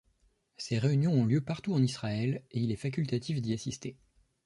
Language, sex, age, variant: French, male, 30-39, Français de métropole